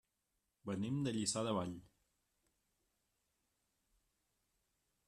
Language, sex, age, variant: Catalan, male, 40-49, Central